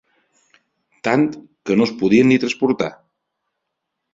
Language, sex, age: Catalan, male, 30-39